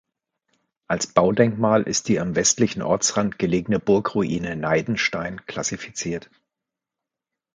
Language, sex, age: German, male, 50-59